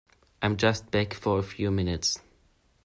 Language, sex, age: English, male, under 19